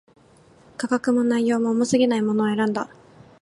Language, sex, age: Japanese, female, 19-29